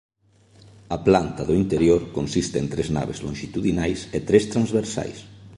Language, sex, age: Galician, male, 30-39